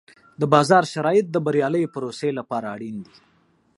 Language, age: Pashto, 30-39